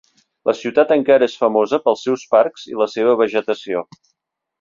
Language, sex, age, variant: Catalan, male, 50-59, Central